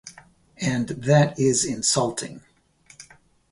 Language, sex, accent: English, male, United States English